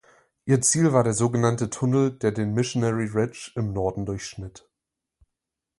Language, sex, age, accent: German, male, 19-29, Deutschland Deutsch